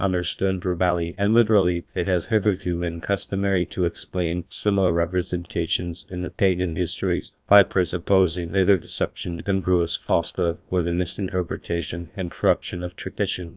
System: TTS, GlowTTS